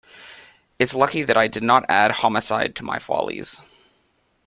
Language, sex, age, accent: English, male, 19-29, United States English